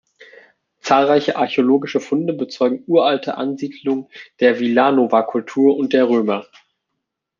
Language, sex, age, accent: German, male, 19-29, Deutschland Deutsch